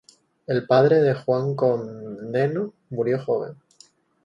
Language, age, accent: Spanish, 19-29, España: Islas Canarias